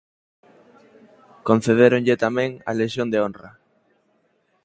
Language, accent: Galician, Normativo (estándar)